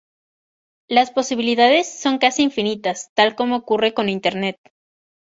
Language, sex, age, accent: Spanish, female, 19-29, México